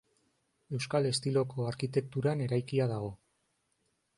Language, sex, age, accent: Basque, male, 30-39, Erdialdekoa edo Nafarra (Gipuzkoa, Nafarroa)